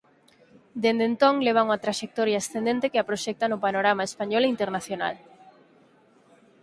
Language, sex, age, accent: Galician, female, 19-29, Atlántico (seseo e gheada)